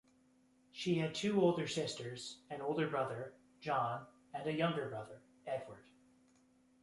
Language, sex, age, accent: English, male, 19-29, United States English